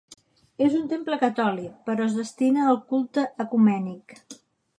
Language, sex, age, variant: Catalan, female, 60-69, Central